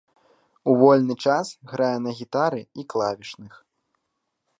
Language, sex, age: Belarusian, male, 19-29